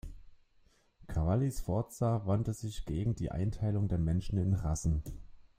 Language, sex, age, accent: German, male, 30-39, Deutschland Deutsch